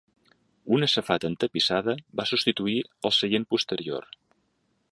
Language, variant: Catalan, Central